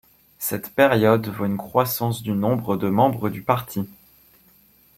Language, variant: French, Français de métropole